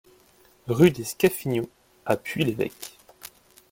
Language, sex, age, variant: French, male, 19-29, Français de métropole